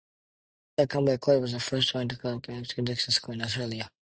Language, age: English, 19-29